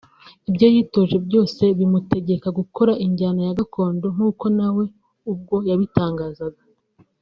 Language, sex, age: Kinyarwanda, female, 19-29